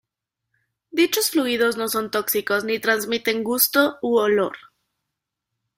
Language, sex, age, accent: Spanish, female, 19-29, México